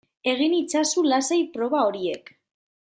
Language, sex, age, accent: Basque, female, 19-29, Mendebalekoa (Araba, Bizkaia, Gipuzkoako mendebaleko herri batzuk)